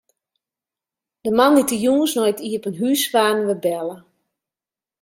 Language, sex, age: Western Frisian, female, 40-49